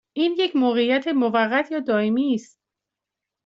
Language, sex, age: Persian, female, 40-49